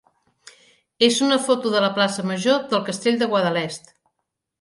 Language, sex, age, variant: Catalan, female, 50-59, Central